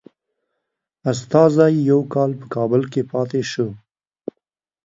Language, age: Pashto, 19-29